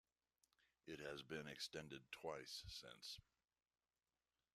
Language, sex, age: English, male, 60-69